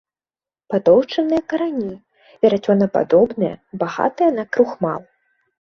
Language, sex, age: Belarusian, female, 19-29